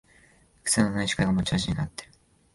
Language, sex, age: Japanese, male, 19-29